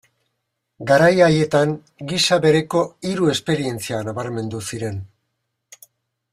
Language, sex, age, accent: Basque, male, 60-69, Mendebalekoa (Araba, Bizkaia, Gipuzkoako mendebaleko herri batzuk)